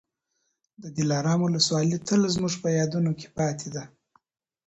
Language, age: Pashto, 30-39